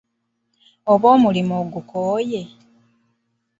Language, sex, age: Ganda, female, 30-39